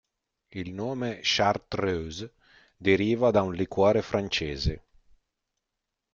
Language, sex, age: Italian, male, 40-49